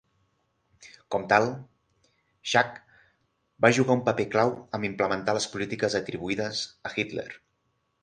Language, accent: Catalan, central; septentrional